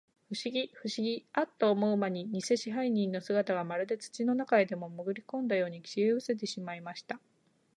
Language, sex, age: Japanese, female, 19-29